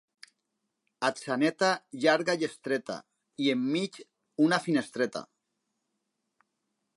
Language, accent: Catalan, valencià